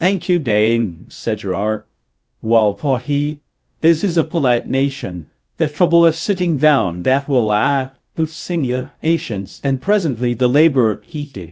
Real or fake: fake